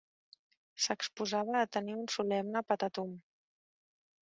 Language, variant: Catalan, Central